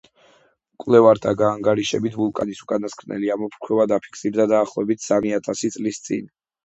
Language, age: Georgian, under 19